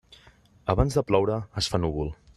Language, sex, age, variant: Catalan, male, 30-39, Central